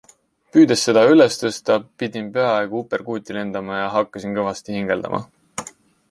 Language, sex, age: Estonian, male, 19-29